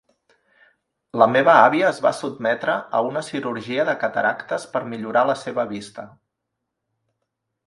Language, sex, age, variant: Catalan, male, 40-49, Central